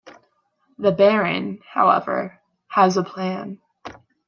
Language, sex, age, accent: English, female, 19-29, United States English